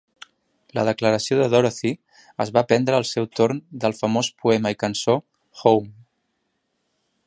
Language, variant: Catalan, Central